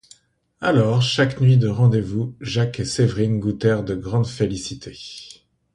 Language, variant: French, Français d'Europe